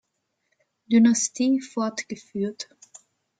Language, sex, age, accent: German, female, 19-29, Österreichisches Deutsch